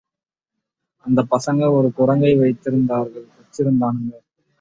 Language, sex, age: Tamil, male, 19-29